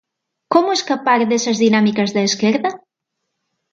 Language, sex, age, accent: Galician, female, 40-49, Atlántico (seseo e gheada); Normativo (estándar)